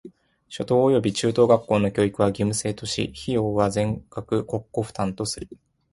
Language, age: Japanese, 19-29